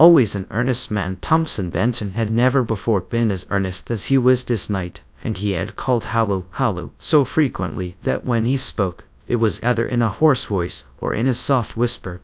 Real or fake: fake